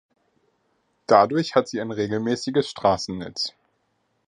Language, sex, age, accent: German, male, 30-39, Deutschland Deutsch